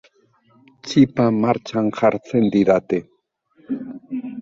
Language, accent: Basque, Mendebalekoa (Araba, Bizkaia, Gipuzkoako mendebaleko herri batzuk)